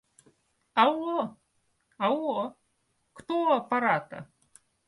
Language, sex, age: Russian, female, 40-49